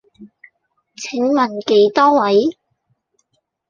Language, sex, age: Cantonese, female, 30-39